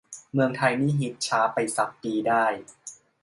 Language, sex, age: Thai, male, 19-29